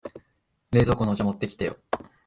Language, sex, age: Japanese, male, 19-29